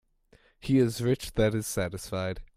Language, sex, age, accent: English, male, under 19, United States English